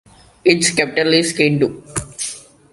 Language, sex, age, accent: English, male, under 19, India and South Asia (India, Pakistan, Sri Lanka)